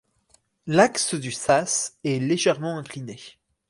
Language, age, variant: French, 19-29, Français de métropole